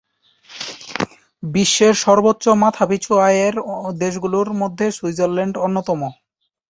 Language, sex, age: Bengali, male, 19-29